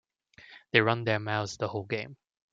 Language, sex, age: English, male, 19-29